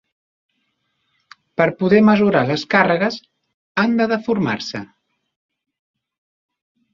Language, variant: Catalan, Central